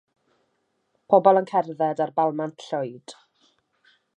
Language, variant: Welsh, South-Western Welsh